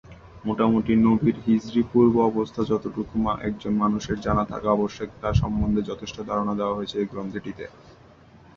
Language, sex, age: Bengali, male, 19-29